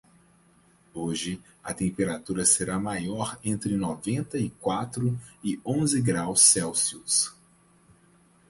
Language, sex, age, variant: Portuguese, male, 30-39, Portuguese (Brasil)